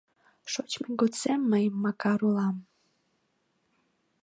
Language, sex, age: Mari, female, 19-29